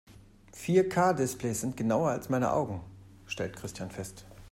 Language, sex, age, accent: German, male, 40-49, Deutschland Deutsch